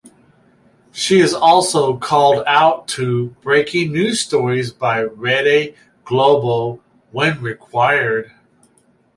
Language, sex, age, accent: English, male, 50-59, United States English